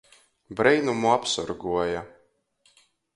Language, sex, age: Latgalian, male, 19-29